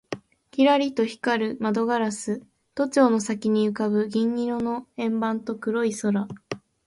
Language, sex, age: Japanese, female, 19-29